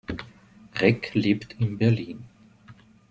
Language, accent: German, Österreichisches Deutsch